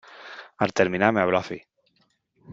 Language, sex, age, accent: Spanish, male, 19-29, España: Sur peninsular (Andalucia, Extremadura, Murcia)